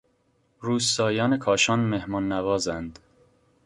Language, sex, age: Persian, male, 19-29